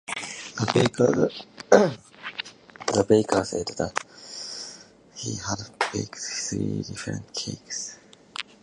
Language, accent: English, United States English